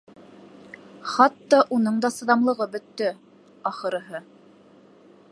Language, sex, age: Bashkir, female, 19-29